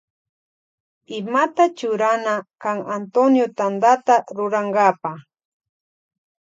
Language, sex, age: Loja Highland Quichua, female, 40-49